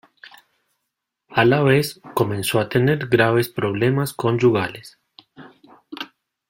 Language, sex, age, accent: Spanish, male, 30-39, Andino-Pacífico: Colombia, Perú, Ecuador, oeste de Bolivia y Venezuela andina